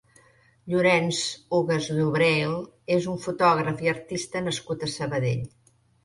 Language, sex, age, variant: Catalan, female, 60-69, Central